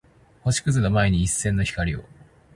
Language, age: Japanese, 30-39